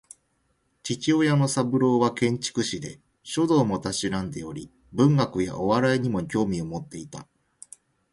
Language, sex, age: Japanese, male, 40-49